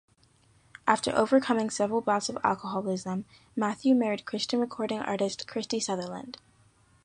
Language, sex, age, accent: English, female, under 19, United States English